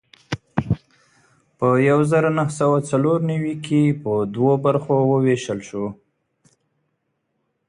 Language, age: Pashto, 30-39